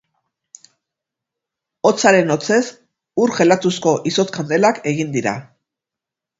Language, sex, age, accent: Basque, female, 50-59, Erdialdekoa edo Nafarra (Gipuzkoa, Nafarroa)